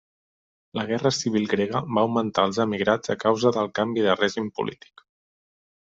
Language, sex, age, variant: Catalan, male, 19-29, Central